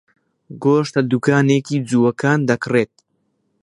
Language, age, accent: Central Kurdish, under 19, سۆرانی